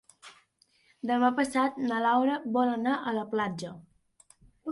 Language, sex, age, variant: Catalan, male, 40-49, Central